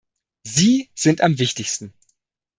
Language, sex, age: German, male, 30-39